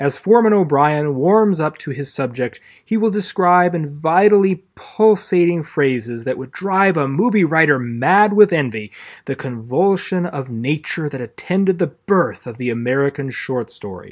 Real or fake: real